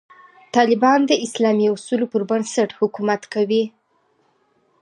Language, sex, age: Pashto, female, 30-39